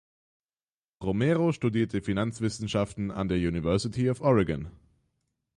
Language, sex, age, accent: German, male, under 19, Deutschland Deutsch; Österreichisches Deutsch